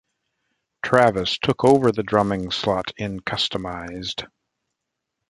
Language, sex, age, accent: English, male, 50-59, Canadian English